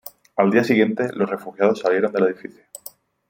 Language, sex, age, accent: Spanish, male, 30-39, España: Sur peninsular (Andalucia, Extremadura, Murcia)